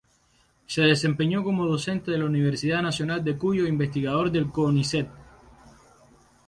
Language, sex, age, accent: Spanish, male, 19-29, Caribe: Cuba, Venezuela, Puerto Rico, República Dominicana, Panamá, Colombia caribeña, México caribeño, Costa del golfo de México